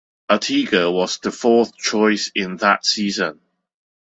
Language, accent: English, Hong Kong English